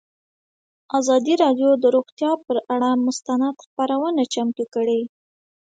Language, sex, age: Pashto, female, 19-29